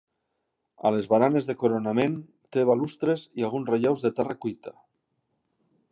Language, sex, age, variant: Catalan, male, 40-49, Central